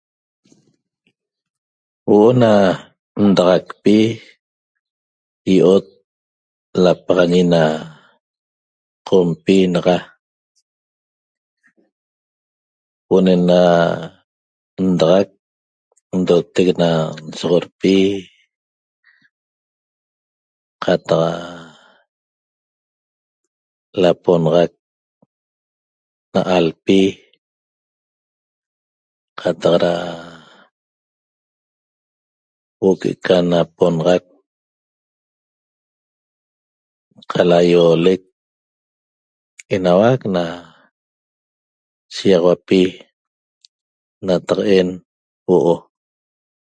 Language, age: Toba, 50-59